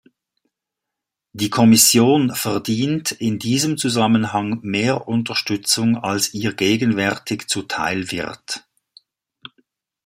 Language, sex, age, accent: German, male, 60-69, Schweizerdeutsch